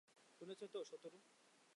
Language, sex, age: Bengali, male, 19-29